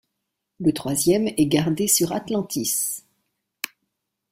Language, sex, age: French, female, 60-69